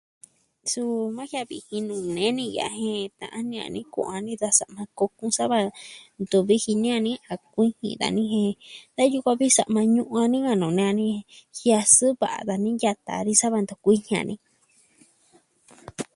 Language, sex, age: Southwestern Tlaxiaco Mixtec, female, 19-29